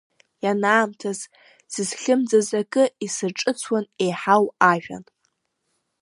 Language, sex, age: Abkhazian, female, under 19